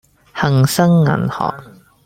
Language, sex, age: Cantonese, male, 19-29